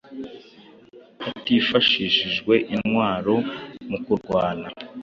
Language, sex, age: Kinyarwanda, male, under 19